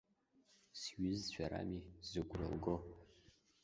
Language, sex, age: Abkhazian, male, under 19